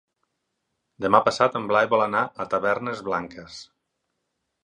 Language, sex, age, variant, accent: Catalan, male, 40-49, Nord-Occidental, Ebrenc